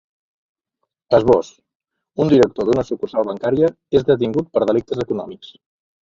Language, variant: Catalan, Central